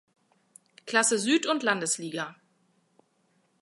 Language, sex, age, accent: German, female, 40-49, Deutschland Deutsch